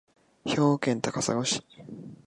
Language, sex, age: Japanese, male, 19-29